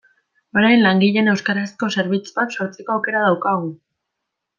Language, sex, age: Basque, female, 19-29